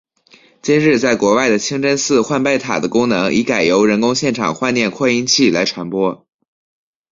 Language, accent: Chinese, 出生地：辽宁省